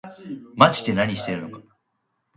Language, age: Japanese, 19-29